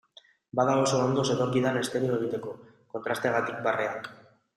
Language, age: Basque, 19-29